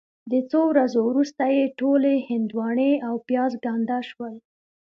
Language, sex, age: Pashto, female, 19-29